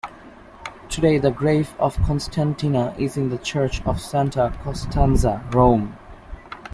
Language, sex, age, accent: English, male, under 19, United States English